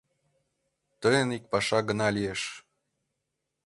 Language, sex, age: Mari, male, 19-29